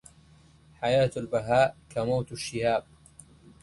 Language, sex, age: Arabic, male, 19-29